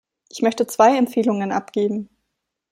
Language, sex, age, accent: German, female, 19-29, Deutschland Deutsch